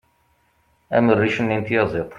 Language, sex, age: Kabyle, male, 40-49